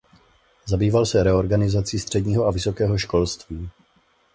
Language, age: Czech, 30-39